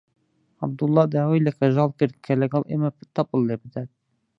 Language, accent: Central Kurdish, سۆرانی